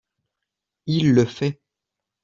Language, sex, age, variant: French, male, 30-39, Français de métropole